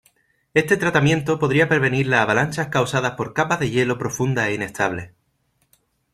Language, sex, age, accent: Spanish, male, 30-39, España: Sur peninsular (Andalucia, Extremadura, Murcia)